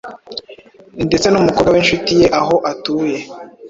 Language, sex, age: Kinyarwanda, male, 19-29